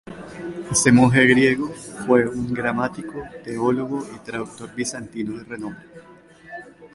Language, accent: Spanish, Caribe: Cuba, Venezuela, Puerto Rico, República Dominicana, Panamá, Colombia caribeña, México caribeño, Costa del golfo de México